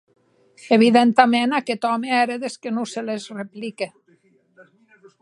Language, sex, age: Occitan, female, 50-59